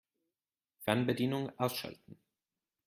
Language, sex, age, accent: German, male, 19-29, Österreichisches Deutsch